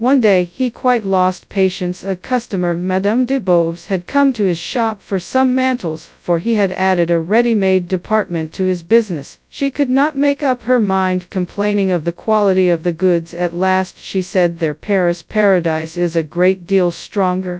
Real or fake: fake